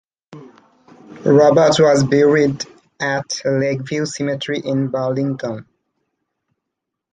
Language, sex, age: English, male, 19-29